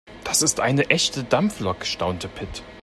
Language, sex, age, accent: German, male, 19-29, Deutschland Deutsch